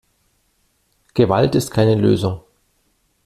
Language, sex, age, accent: German, male, 40-49, Deutschland Deutsch